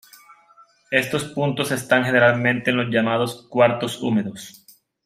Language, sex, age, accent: Spanish, male, 19-29, Andino-Pacífico: Colombia, Perú, Ecuador, oeste de Bolivia y Venezuela andina